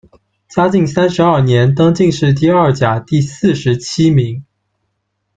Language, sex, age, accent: Chinese, male, 19-29, 出生地：福建省